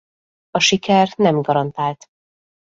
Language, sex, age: Hungarian, female, 30-39